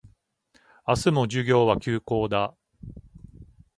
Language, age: Japanese, 50-59